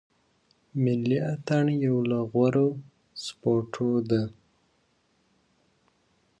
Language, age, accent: Pashto, 19-29, کندهاری لهجه